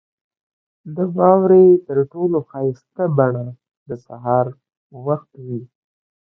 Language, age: Pashto, 30-39